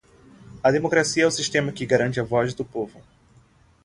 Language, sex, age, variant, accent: Portuguese, male, 19-29, Portuguese (Brasil), Nordestino